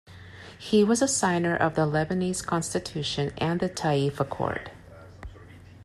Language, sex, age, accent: English, female, 40-49, United States English